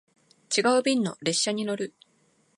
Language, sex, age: Japanese, female, 19-29